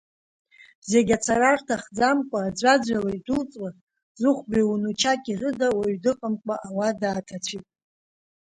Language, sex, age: Abkhazian, female, 50-59